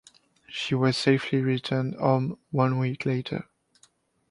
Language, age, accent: English, 19-29, United States English